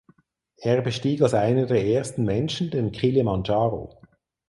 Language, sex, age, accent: German, male, 40-49, Schweizerdeutsch